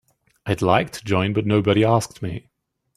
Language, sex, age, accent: English, male, 19-29, England English